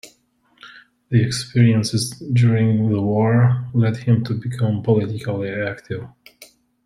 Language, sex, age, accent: English, male, 30-39, United States English